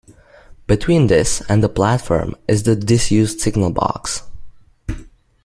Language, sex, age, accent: English, male, under 19, United States English